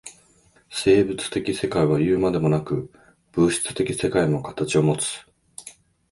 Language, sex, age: Japanese, male, 50-59